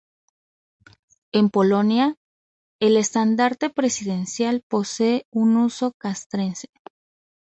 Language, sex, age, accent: Spanish, female, 30-39, México